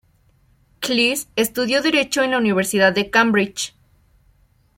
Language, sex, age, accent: Spanish, female, 19-29, México